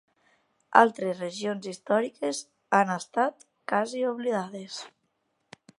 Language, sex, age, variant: Catalan, female, 19-29, Tortosí